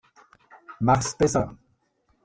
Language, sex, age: German, male, 70-79